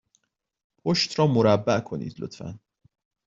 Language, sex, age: Persian, male, 30-39